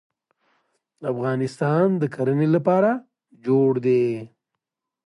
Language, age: Pashto, 40-49